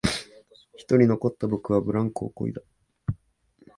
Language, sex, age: Japanese, male, 19-29